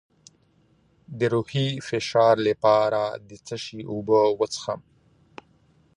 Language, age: Pashto, 30-39